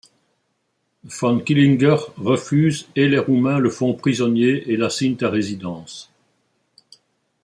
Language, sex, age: French, male, 80-89